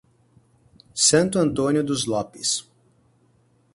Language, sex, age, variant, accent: Portuguese, male, 19-29, Portuguese (Brasil), Paulista